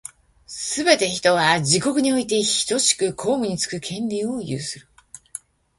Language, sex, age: Japanese, female, 50-59